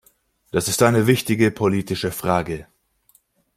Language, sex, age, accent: German, male, 19-29, Deutschland Deutsch